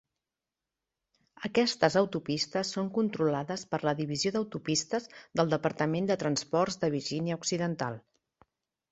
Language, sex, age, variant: Catalan, female, 40-49, Central